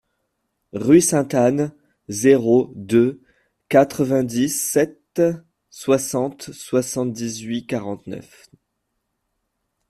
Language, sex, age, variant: French, male, 19-29, Français de métropole